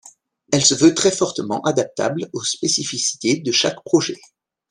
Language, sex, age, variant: French, male, 40-49, Français de métropole